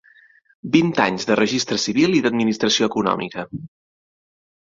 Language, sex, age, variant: Catalan, male, 30-39, Central